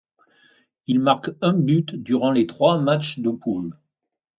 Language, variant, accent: French, Français de métropole, Français du sud de la France